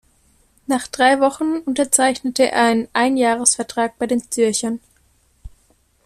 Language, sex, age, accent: German, female, 19-29, Deutschland Deutsch